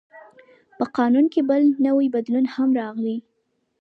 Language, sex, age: Pashto, female, under 19